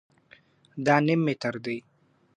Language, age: Pashto, 19-29